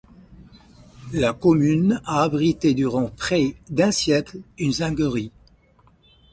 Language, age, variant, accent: French, 50-59, Français du nord de l'Afrique, Français du Maroc